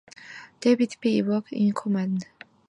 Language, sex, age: English, female, 19-29